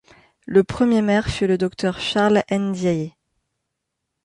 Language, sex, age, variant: French, female, 19-29, Français de métropole